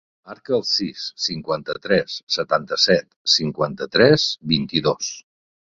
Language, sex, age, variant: Catalan, male, 50-59, Nord-Occidental